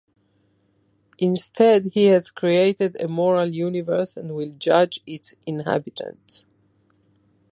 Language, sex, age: English, female, 50-59